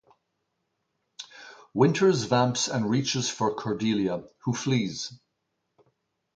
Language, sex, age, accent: English, male, 50-59, Irish English